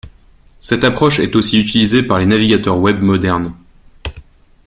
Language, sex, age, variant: French, male, 30-39, Français de métropole